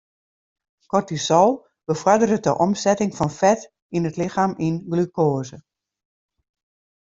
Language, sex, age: Western Frisian, female, 60-69